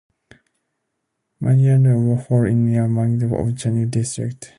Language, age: English, 19-29